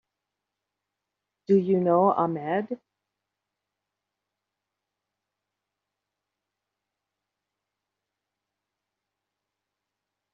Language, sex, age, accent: English, female, 60-69, United States English